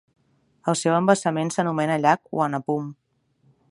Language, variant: Catalan, Nord-Occidental